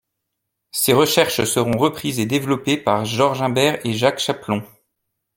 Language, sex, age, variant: French, male, 30-39, Français de métropole